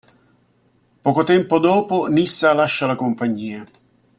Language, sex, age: Italian, male, 60-69